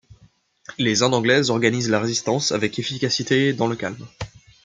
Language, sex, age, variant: French, male, 19-29, Français de métropole